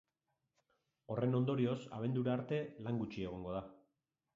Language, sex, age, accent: Basque, male, 40-49, Mendebalekoa (Araba, Bizkaia, Gipuzkoako mendebaleko herri batzuk)